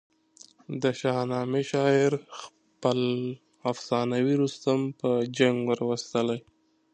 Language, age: Pashto, 19-29